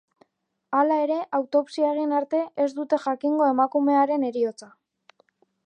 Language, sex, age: Basque, female, 19-29